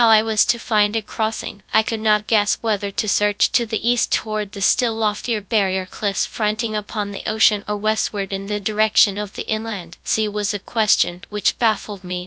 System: TTS, GradTTS